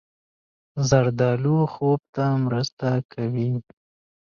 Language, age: Pashto, 19-29